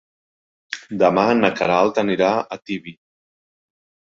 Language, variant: Catalan, Central